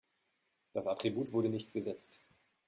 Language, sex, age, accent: German, male, 30-39, Deutschland Deutsch